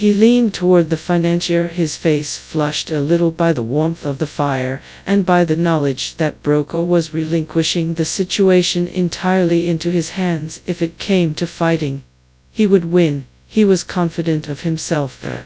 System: TTS, FastPitch